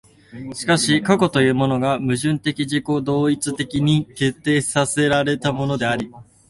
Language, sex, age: Japanese, male, 19-29